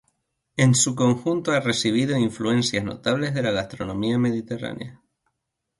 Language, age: Spanish, 19-29